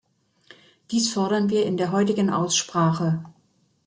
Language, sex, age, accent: German, female, 60-69, Deutschland Deutsch